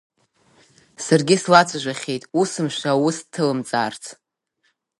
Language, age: Abkhazian, under 19